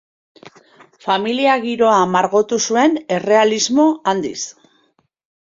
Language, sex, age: Basque, female, 40-49